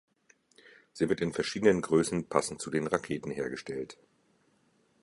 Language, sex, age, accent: German, male, 50-59, Deutschland Deutsch